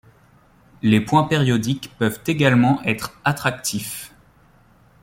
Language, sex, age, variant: French, male, 19-29, Français de métropole